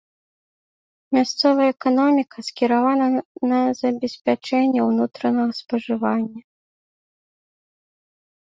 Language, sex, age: Belarusian, female, 19-29